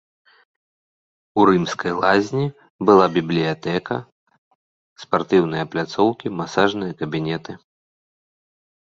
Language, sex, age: Belarusian, male, 30-39